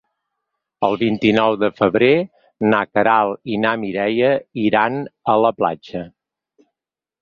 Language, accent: Catalan, nord-oriental